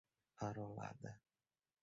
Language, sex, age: Portuguese, male, 30-39